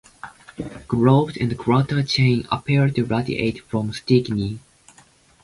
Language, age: English, 19-29